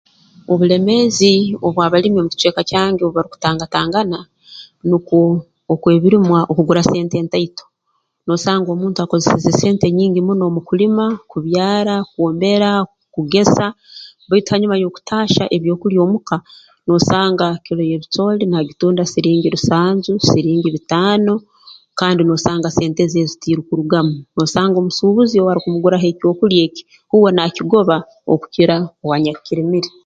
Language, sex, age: Tooro, female, 50-59